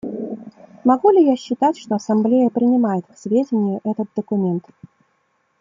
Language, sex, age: Russian, female, 30-39